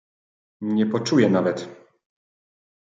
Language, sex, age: Polish, male, 30-39